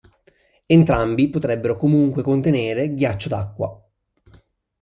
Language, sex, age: Italian, male, 19-29